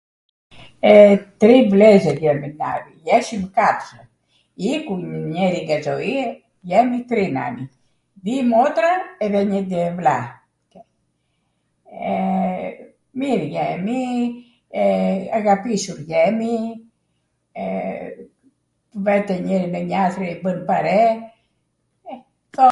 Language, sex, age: Arvanitika Albanian, female, 70-79